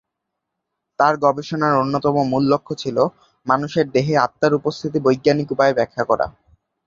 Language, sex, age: Bengali, male, under 19